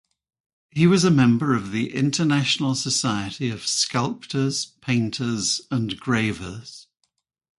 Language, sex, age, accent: English, male, 60-69, England English